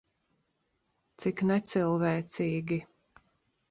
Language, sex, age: Latvian, female, 60-69